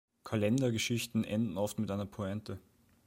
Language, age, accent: German, 19-29, Österreichisches Deutsch